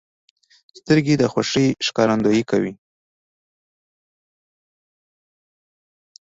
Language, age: Pashto, 19-29